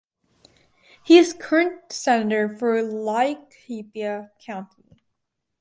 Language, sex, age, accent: English, female, under 19, United States English